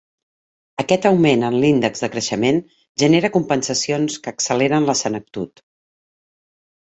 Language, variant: Catalan, Central